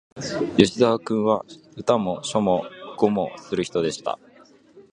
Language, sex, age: Japanese, male, 19-29